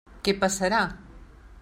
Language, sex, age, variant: Catalan, female, 60-69, Central